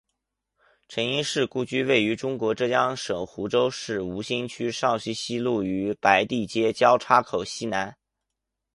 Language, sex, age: Chinese, male, 19-29